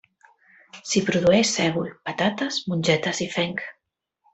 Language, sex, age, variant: Catalan, female, 50-59, Central